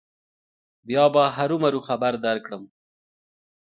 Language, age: Pashto, 30-39